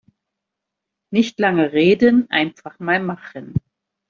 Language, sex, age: German, female, 60-69